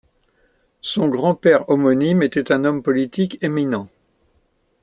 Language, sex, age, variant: French, male, 70-79, Français de métropole